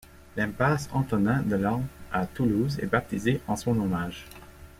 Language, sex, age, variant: French, male, 19-29, Français de métropole